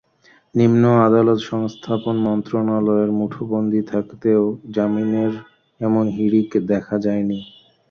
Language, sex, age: Bengali, male, 19-29